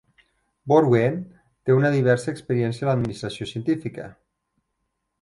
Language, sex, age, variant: Catalan, male, 30-39, Nord-Occidental